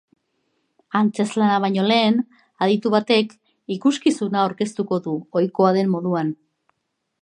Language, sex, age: Basque, female, 50-59